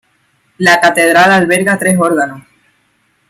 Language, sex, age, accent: Spanish, female, under 19, España: Sur peninsular (Andalucia, Extremadura, Murcia)